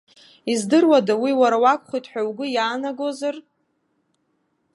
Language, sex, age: Abkhazian, female, 30-39